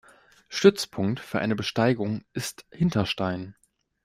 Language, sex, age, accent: German, male, 19-29, Deutschland Deutsch